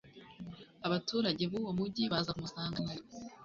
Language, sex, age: Kinyarwanda, female, 19-29